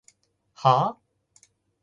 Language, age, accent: Japanese, 19-29, 標準語